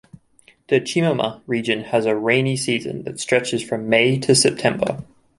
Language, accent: English, Australian English